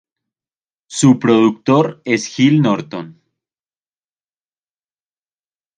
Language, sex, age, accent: Spanish, male, 19-29, Caribe: Cuba, Venezuela, Puerto Rico, República Dominicana, Panamá, Colombia caribeña, México caribeño, Costa del golfo de México